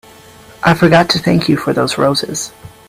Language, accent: English, United States English